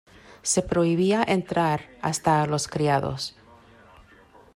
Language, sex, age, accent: Spanish, female, 40-49, México